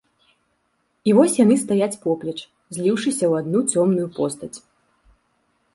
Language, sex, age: Belarusian, female, 30-39